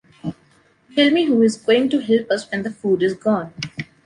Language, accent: English, India and South Asia (India, Pakistan, Sri Lanka)